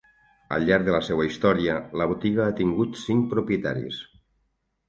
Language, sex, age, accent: Catalan, male, 50-59, Tortosí